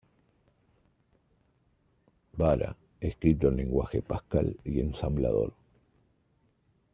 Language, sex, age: Spanish, male, 30-39